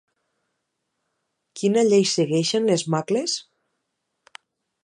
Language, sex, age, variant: Catalan, female, 40-49, Nord-Occidental